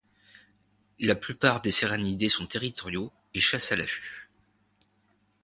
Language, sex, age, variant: French, male, 30-39, Français de métropole